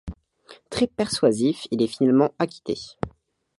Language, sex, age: French, male, under 19